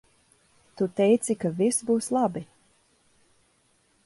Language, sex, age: Latvian, female, 30-39